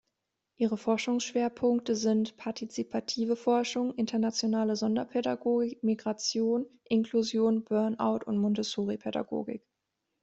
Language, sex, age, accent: German, female, 19-29, Deutschland Deutsch